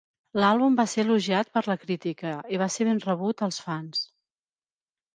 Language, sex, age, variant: Catalan, female, 40-49, Central